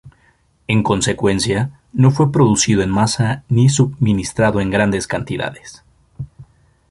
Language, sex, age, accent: Spanish, male, 19-29, México